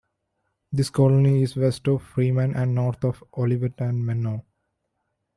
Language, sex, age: English, male, 19-29